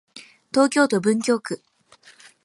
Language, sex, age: Japanese, female, 19-29